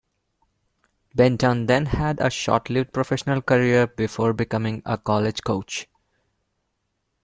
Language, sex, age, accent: English, male, 19-29, India and South Asia (India, Pakistan, Sri Lanka)